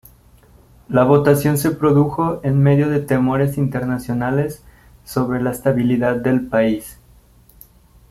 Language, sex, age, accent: Spanish, male, 19-29, México